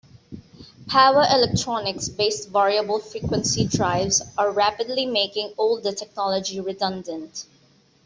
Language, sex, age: English, female, 19-29